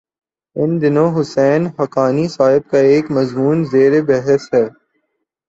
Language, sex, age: Urdu, male, 19-29